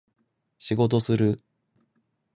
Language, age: Japanese, 19-29